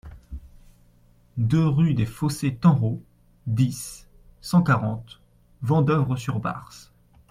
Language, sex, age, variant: French, male, 19-29, Français de métropole